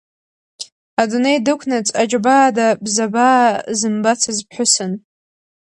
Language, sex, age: Abkhazian, female, under 19